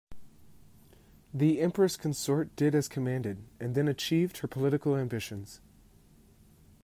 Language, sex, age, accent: English, male, 19-29, United States English